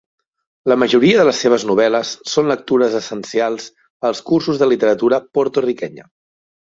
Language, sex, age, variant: Catalan, male, 30-39, Central